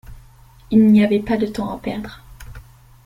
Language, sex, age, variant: French, female, under 19, Français de métropole